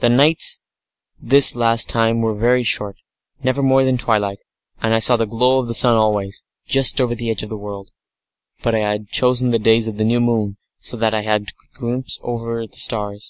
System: none